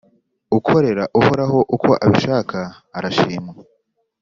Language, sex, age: Kinyarwanda, male, 19-29